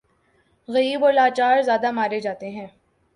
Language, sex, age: Urdu, female, 19-29